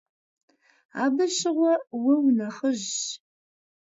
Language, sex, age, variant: Kabardian, female, 40-49, Адыгэбзэ (Къэбэрдей, Кирил, Урысей)